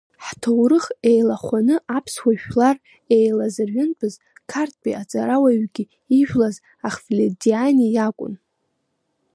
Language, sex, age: Abkhazian, female, 19-29